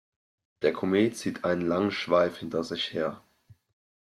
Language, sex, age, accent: German, male, 19-29, Deutschland Deutsch